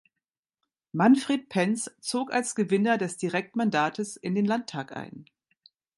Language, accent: German, Deutschland Deutsch